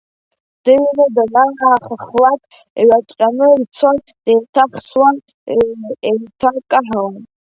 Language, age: Abkhazian, under 19